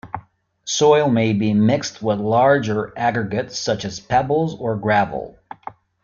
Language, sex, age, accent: English, male, 40-49, United States English